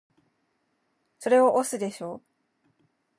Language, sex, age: Japanese, female, 19-29